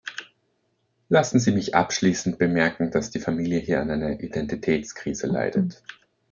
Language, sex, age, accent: German, male, 30-39, Österreichisches Deutsch